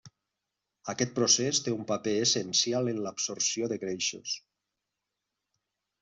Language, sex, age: Catalan, male, 40-49